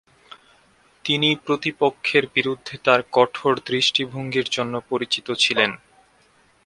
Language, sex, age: Bengali, male, 19-29